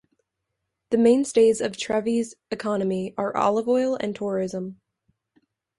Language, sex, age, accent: English, female, under 19, United States English